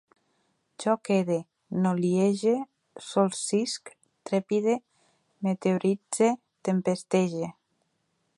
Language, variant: Catalan, Central